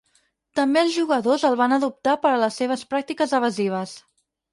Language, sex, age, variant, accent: Catalan, female, 19-29, Central, central